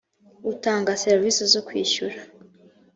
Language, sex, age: Kinyarwanda, female, 19-29